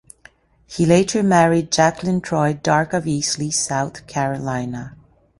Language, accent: English, Canadian English